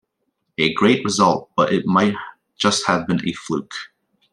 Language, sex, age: English, male, 19-29